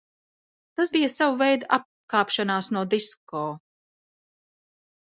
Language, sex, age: Latvian, female, 40-49